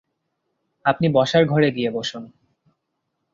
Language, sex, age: Bengali, male, 19-29